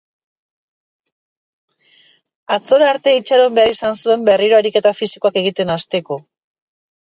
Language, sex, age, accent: Basque, female, 40-49, Erdialdekoa edo Nafarra (Gipuzkoa, Nafarroa)